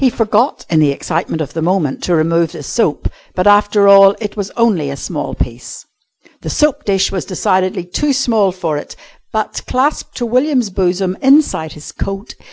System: none